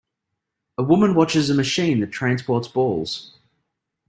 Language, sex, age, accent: English, male, 30-39, Australian English